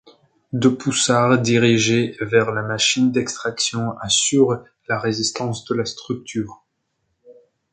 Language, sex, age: French, male, 19-29